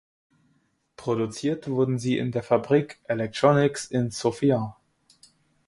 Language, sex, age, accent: German, male, under 19, Deutschland Deutsch